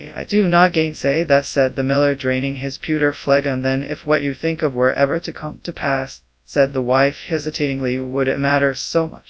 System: TTS, FastPitch